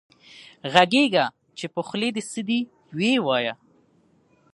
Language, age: Pashto, 30-39